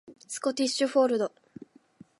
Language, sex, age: Japanese, female, 19-29